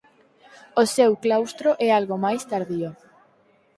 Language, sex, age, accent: Galician, female, under 19, Normativo (estándar)